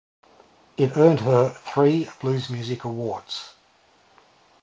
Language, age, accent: English, 50-59, Australian English